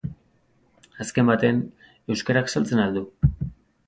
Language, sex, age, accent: Basque, male, 30-39, Mendebalekoa (Araba, Bizkaia, Gipuzkoako mendebaleko herri batzuk)